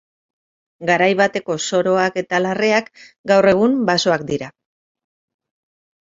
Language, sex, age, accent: Basque, female, 50-59, Mendebalekoa (Araba, Bizkaia, Gipuzkoako mendebaleko herri batzuk)